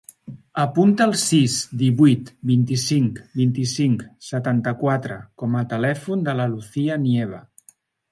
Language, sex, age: Catalan, male, 40-49